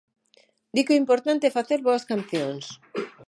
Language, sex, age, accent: Galician, female, 50-59, Atlántico (seseo e gheada)